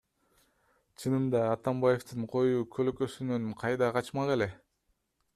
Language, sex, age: Kyrgyz, male, 19-29